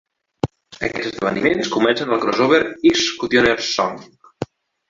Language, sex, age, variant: Catalan, male, 19-29, Nord-Occidental